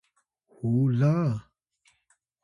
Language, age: Atayal, 30-39